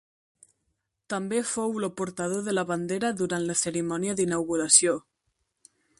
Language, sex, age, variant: Catalan, female, under 19, Nord-Occidental